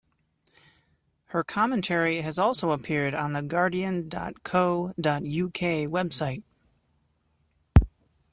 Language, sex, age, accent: English, male, 30-39, United States English